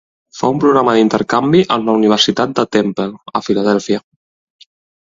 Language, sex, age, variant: Catalan, male, 30-39, Central